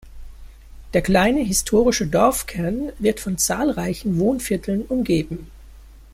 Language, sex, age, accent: German, male, 19-29, Deutschland Deutsch